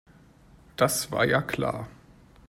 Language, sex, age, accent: German, male, 19-29, Deutschland Deutsch